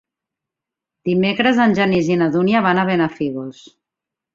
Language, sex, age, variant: Catalan, female, 40-49, Central